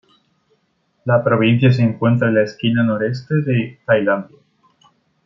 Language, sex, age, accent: Spanish, male, under 19, España: Sur peninsular (Andalucia, Extremadura, Murcia)